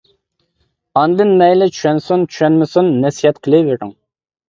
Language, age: Uyghur, 19-29